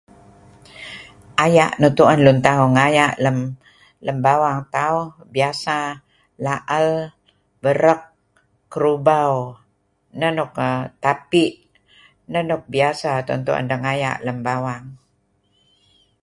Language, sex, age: Kelabit, female, 70-79